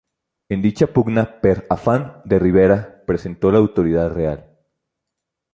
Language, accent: Spanish, México